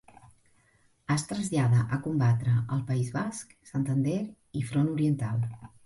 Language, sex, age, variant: Catalan, female, 40-49, Central